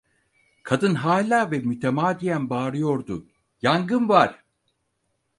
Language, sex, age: Turkish, male, 50-59